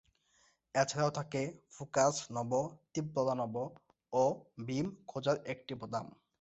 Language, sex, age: Bengali, male, 19-29